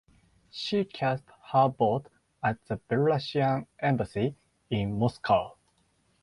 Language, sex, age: English, male, 19-29